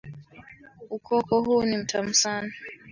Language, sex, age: Swahili, female, 19-29